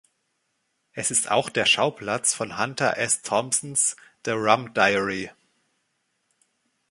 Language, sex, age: German, male, 30-39